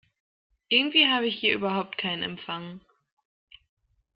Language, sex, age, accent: German, female, 19-29, Deutschland Deutsch